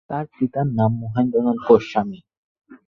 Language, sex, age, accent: Bengali, male, 19-29, প্রমিত বাংলা